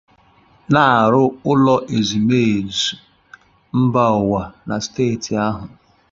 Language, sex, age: Igbo, male, 30-39